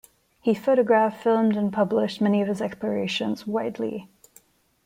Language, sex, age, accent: English, female, 30-39, India and South Asia (India, Pakistan, Sri Lanka)